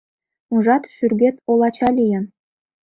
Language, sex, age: Mari, female, 19-29